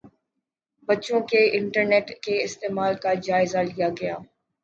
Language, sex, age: Urdu, female, 19-29